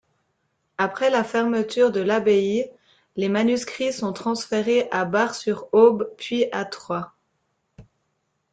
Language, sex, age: French, female, 30-39